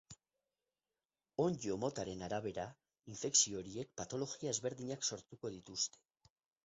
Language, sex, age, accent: Basque, male, 40-49, Mendebalekoa (Araba, Bizkaia, Gipuzkoako mendebaleko herri batzuk)